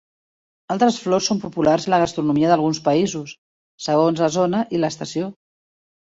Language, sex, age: Catalan, female, 50-59